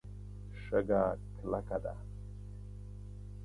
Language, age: Pashto, 40-49